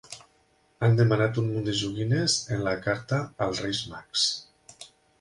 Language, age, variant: Catalan, 40-49, Nord-Occidental